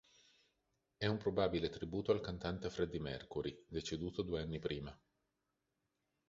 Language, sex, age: Italian, male, 40-49